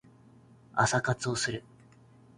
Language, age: Japanese, 19-29